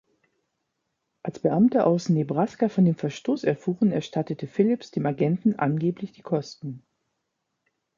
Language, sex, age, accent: German, female, 50-59, Deutschland Deutsch